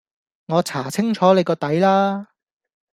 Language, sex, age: Cantonese, male, 19-29